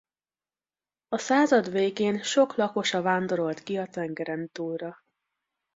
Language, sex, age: Hungarian, female, 19-29